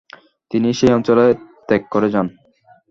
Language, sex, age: Bengali, male, 19-29